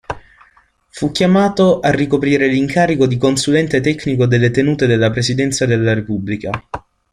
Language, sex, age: Italian, male, under 19